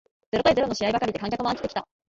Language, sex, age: Japanese, female, under 19